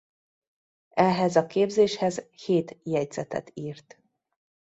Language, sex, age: Hungarian, female, 30-39